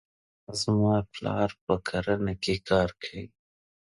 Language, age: Pashto, 19-29